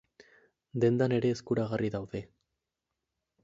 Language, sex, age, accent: Basque, male, 19-29, Mendebalekoa (Araba, Bizkaia, Gipuzkoako mendebaleko herri batzuk)